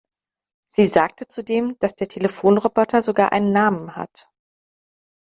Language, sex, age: German, female, 30-39